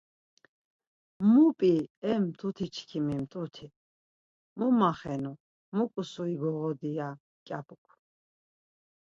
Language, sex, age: Laz, female, 40-49